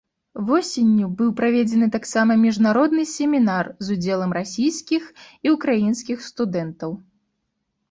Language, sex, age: Belarusian, female, 19-29